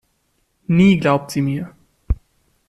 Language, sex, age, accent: German, male, under 19, Deutschland Deutsch